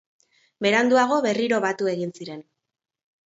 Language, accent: Basque, Erdialdekoa edo Nafarra (Gipuzkoa, Nafarroa)